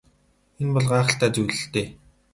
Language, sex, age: Mongolian, male, 19-29